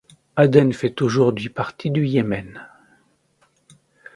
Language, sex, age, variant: French, male, 60-69, Français de métropole